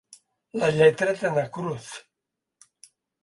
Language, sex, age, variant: Catalan, male, 70-79, Central